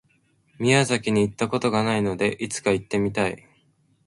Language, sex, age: Japanese, male, 19-29